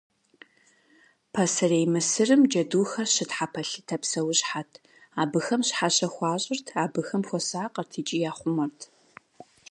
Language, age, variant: Kabardian, 19-29, Адыгэбзэ (Къэбэрдей, Кирил, псоми зэдай)